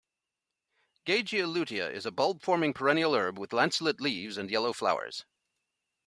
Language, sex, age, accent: English, male, 50-59, United States English